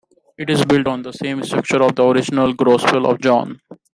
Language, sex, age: English, male, 19-29